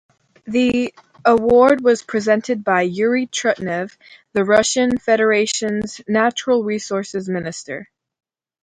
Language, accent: English, United States English